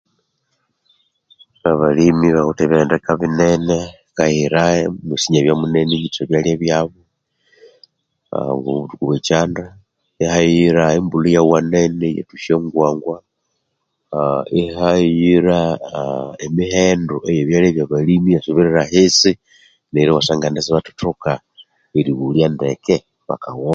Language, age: Konzo, 50-59